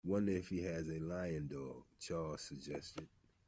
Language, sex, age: English, male, 50-59